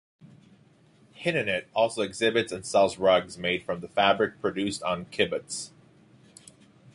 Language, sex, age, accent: English, male, 19-29, United States English